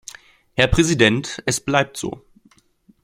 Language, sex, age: German, male, 19-29